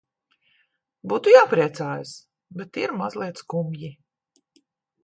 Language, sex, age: Latvian, female, 60-69